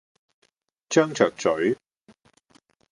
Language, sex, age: Cantonese, male, 50-59